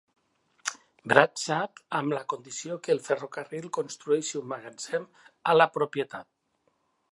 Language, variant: Catalan, Central